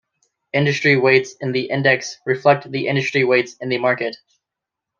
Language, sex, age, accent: English, male, 19-29, United States English